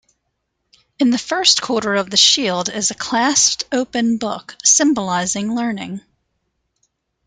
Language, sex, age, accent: English, female, 50-59, United States English